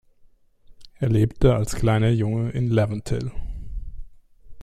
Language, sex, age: German, male, 50-59